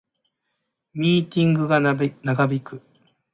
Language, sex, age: Japanese, male, 40-49